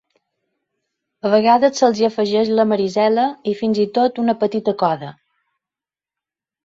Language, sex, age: Catalan, female, 50-59